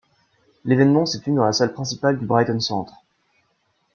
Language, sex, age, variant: French, male, 19-29, Français de métropole